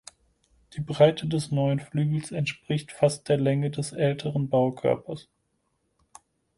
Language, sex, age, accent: German, male, 30-39, Deutschland Deutsch